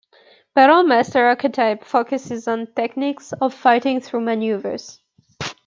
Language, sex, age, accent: English, female, 19-29, Canadian English